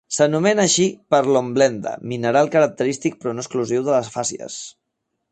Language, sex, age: Catalan, male, 30-39